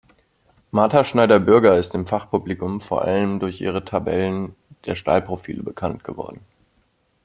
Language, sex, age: German, male, 19-29